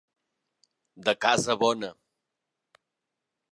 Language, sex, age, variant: Catalan, male, 50-59, Nord-Occidental